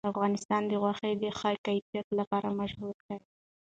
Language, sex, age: Pashto, female, 19-29